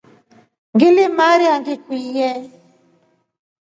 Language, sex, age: Rombo, female, 40-49